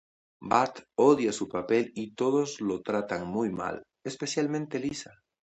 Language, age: Spanish, 60-69